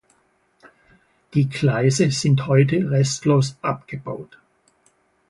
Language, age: German, 70-79